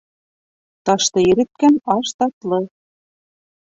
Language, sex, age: Bashkir, female, 30-39